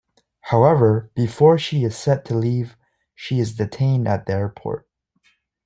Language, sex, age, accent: English, male, 19-29, Canadian English